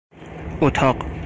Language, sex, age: Persian, male, 30-39